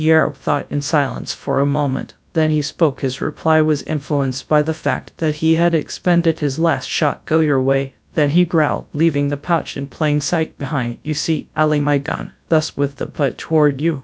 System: TTS, GradTTS